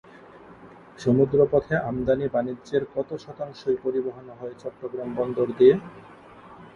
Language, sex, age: Bengali, male, 19-29